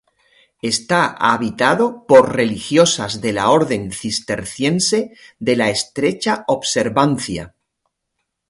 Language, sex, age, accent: Spanish, male, 50-59, España: Sur peninsular (Andalucia, Extremadura, Murcia)